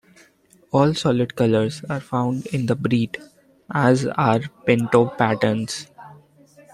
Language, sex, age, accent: English, male, 19-29, India and South Asia (India, Pakistan, Sri Lanka)